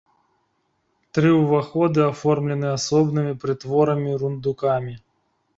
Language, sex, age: Belarusian, male, 30-39